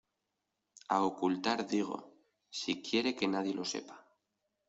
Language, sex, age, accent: Spanish, male, 19-29, España: Norte peninsular (Asturias, Castilla y León, Cantabria, País Vasco, Navarra, Aragón, La Rioja, Guadalajara, Cuenca)